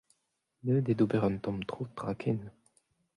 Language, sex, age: Breton, male, 19-29